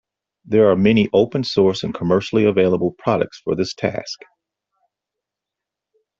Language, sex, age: English, male, 60-69